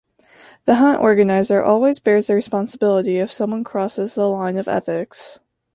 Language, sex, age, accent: English, female, under 19, United States English